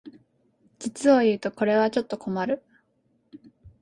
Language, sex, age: Japanese, female, 19-29